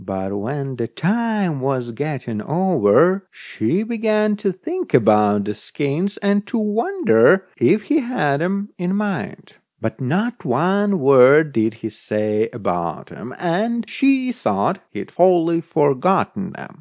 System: none